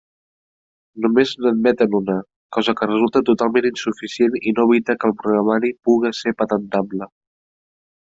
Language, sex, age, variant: Catalan, male, 19-29, Central